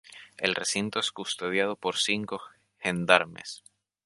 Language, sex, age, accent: Spanish, male, 19-29, España: Islas Canarias